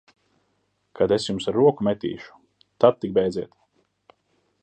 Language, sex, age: Latvian, male, 30-39